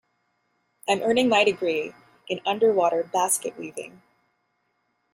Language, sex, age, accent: English, female, 30-39, United States English